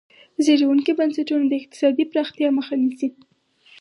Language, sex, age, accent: Pashto, female, 19-29, معیاري پښتو